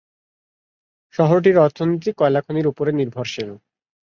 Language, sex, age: Bengali, male, 19-29